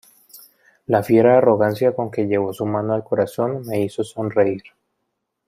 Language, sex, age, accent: Spanish, male, 19-29, Andino-Pacífico: Colombia, Perú, Ecuador, oeste de Bolivia y Venezuela andina